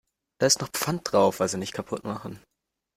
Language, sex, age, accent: German, male, under 19, Deutschland Deutsch